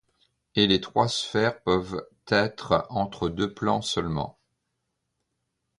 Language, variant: French, Français de métropole